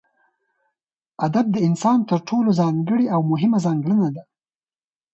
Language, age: Pashto, 19-29